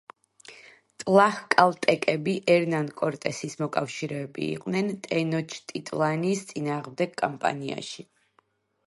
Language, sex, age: Georgian, female, 40-49